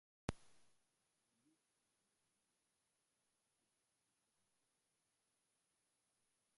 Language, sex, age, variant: Swahili, male, 19-29, Kiswahili cha Bara ya Kenya